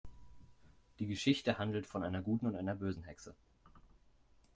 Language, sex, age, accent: German, male, under 19, Deutschland Deutsch